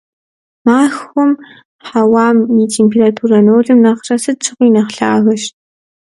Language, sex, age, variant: Kabardian, female, under 19, Адыгэбзэ (Къэбэрдей, Кирил, псоми зэдай)